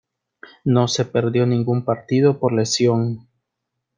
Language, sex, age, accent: Spanish, male, 19-29, América central